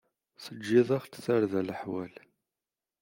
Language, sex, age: Kabyle, male, 30-39